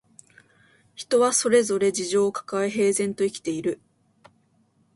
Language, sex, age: Japanese, female, 19-29